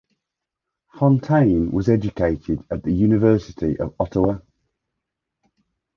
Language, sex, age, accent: English, male, 30-39, England English